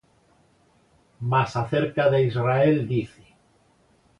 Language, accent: Spanish, España: Centro-Sur peninsular (Madrid, Toledo, Castilla-La Mancha)